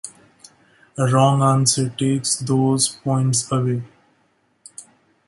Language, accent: English, India and South Asia (India, Pakistan, Sri Lanka)